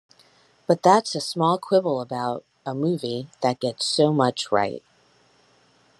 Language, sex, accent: English, female, United States English